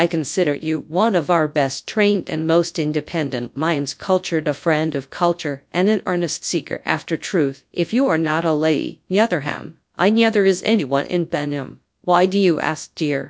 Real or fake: fake